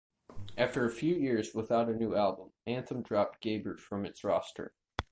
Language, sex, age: English, male, 30-39